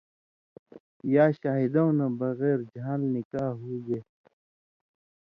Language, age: Indus Kohistani, 19-29